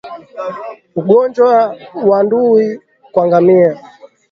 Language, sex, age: Swahili, male, 19-29